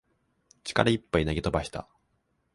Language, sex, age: Japanese, male, 19-29